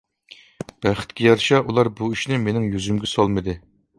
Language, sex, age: Uyghur, male, 40-49